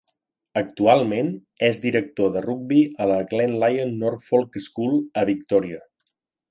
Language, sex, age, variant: Catalan, male, 40-49, Central